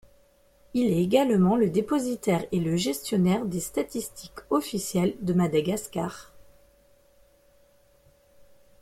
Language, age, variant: French, 40-49, Français de métropole